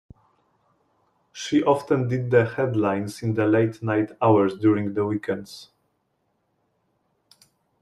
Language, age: English, 30-39